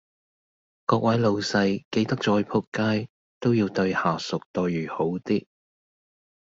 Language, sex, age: Cantonese, male, 50-59